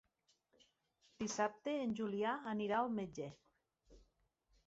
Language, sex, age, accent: Catalan, female, 40-49, Ebrenc